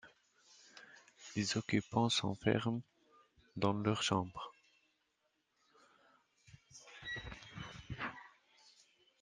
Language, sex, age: French, male, 19-29